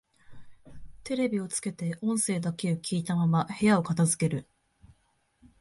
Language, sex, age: Japanese, female, 19-29